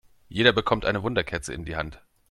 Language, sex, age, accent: German, male, 40-49, Deutschland Deutsch